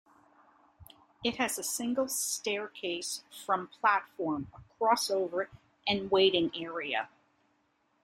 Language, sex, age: English, female, 50-59